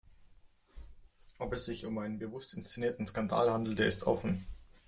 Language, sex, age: German, male, 30-39